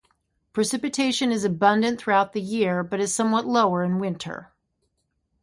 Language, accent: English, United States English